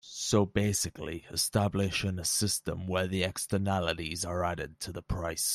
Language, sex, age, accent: English, male, under 19, England English